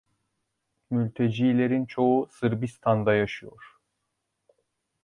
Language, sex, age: Turkish, male, 19-29